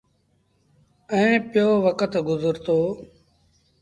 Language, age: Sindhi Bhil, 40-49